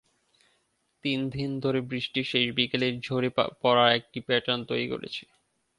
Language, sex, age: Bengali, male, 19-29